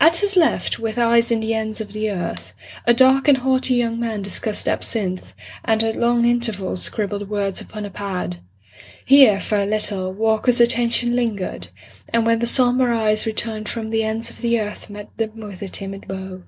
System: none